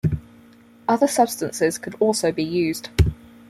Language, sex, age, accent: English, female, 19-29, England English; New Zealand English